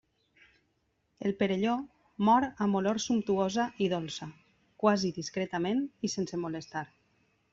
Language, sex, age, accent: Catalan, female, 30-39, valencià